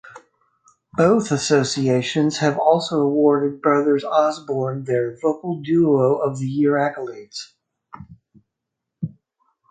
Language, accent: English, United States English